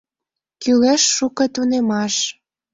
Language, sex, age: Mari, female, 19-29